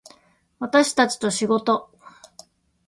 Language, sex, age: Japanese, female, 40-49